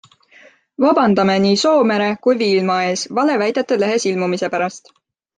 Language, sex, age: Estonian, female, 19-29